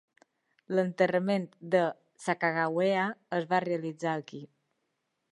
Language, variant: Catalan, Balear